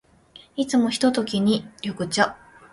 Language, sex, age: Japanese, female, 19-29